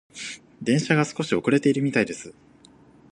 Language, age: Japanese, 19-29